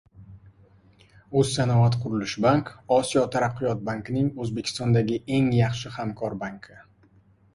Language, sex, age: Uzbek, male, 19-29